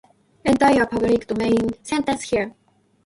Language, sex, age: Japanese, female, 19-29